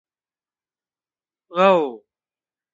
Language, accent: English, England English